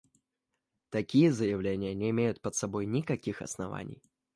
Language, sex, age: Russian, male, 19-29